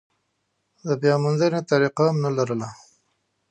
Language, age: Pashto, 30-39